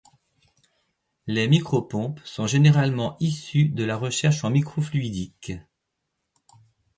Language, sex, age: French, male, 50-59